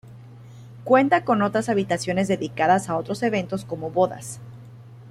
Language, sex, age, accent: Spanish, female, 30-39, Caribe: Cuba, Venezuela, Puerto Rico, República Dominicana, Panamá, Colombia caribeña, México caribeño, Costa del golfo de México